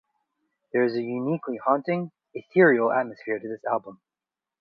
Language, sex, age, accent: English, male, 19-29, United States English